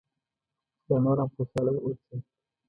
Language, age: Pashto, 19-29